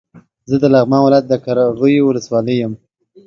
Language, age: Pashto, 19-29